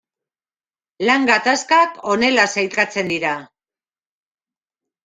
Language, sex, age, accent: Basque, male, 19-29, Mendebalekoa (Araba, Bizkaia, Gipuzkoako mendebaleko herri batzuk)